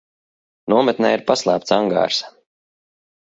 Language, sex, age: Latvian, male, 30-39